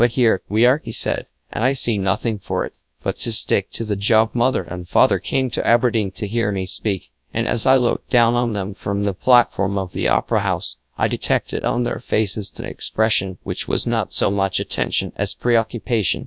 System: TTS, GradTTS